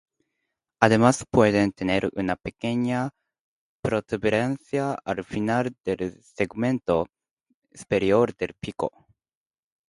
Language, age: Spanish, 19-29